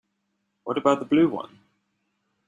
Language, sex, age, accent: English, male, 19-29, England English